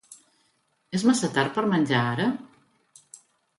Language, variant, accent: Catalan, Central, central